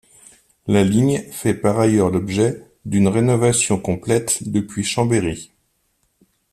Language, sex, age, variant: French, male, 50-59, Français de métropole